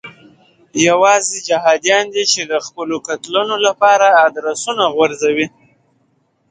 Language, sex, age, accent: Pashto, male, 19-29, معیاري پښتو